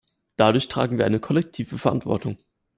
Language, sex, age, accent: German, male, 19-29, Deutschland Deutsch